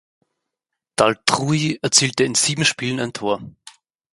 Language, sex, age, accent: German, male, 19-29, Österreichisches Deutsch